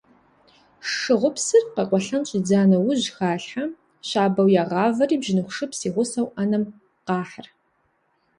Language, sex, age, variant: Kabardian, female, 30-39, Адыгэбзэ (Къэбэрдей, Кирил, псоми зэдай)